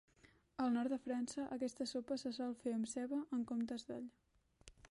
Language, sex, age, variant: Catalan, female, under 19, Central